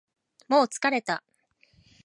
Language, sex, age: Japanese, female, 50-59